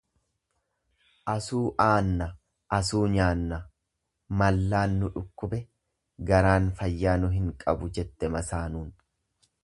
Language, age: Oromo, 30-39